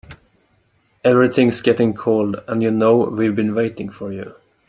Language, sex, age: English, male, 30-39